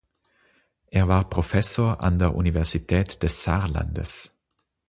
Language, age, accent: German, 40-49, Österreichisches Deutsch